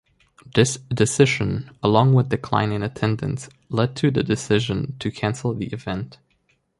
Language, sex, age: English, male, 19-29